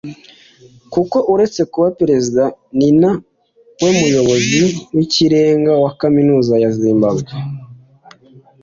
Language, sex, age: Kinyarwanda, male, 19-29